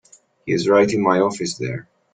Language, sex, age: English, male, 19-29